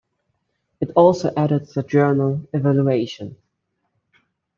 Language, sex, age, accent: English, male, 19-29, United States English